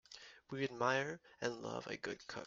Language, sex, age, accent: English, male, under 19, United States English